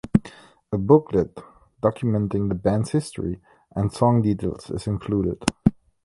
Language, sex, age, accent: English, male, 30-39, United States English